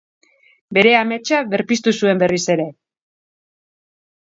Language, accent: Basque, Mendebalekoa (Araba, Bizkaia, Gipuzkoako mendebaleko herri batzuk)